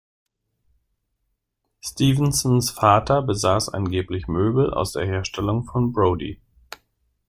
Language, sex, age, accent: German, male, 40-49, Deutschland Deutsch